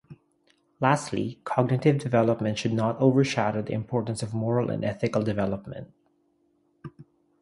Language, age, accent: English, 30-39, Filipino